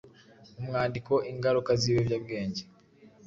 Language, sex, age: Kinyarwanda, male, 19-29